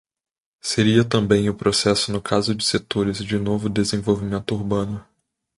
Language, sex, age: Portuguese, male, 19-29